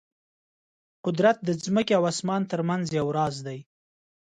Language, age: Pashto, 30-39